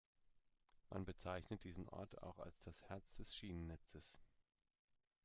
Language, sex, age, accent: German, male, 30-39, Deutschland Deutsch